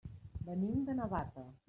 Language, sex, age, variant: Catalan, female, 40-49, Central